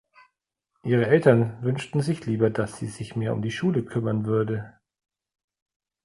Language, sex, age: German, male, 40-49